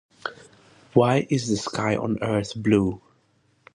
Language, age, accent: English, 19-29, United States English